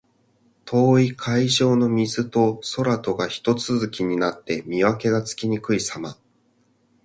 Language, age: Japanese, 30-39